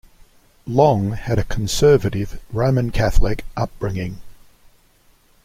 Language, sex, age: English, male, 60-69